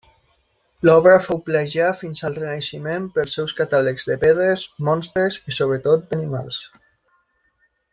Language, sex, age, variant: Catalan, male, under 19, Nord-Occidental